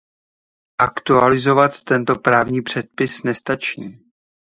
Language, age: Czech, 40-49